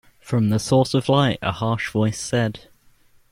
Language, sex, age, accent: English, male, under 19, England English